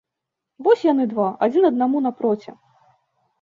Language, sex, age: Belarusian, female, 19-29